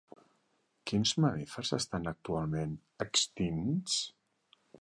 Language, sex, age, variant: Catalan, male, 40-49, Central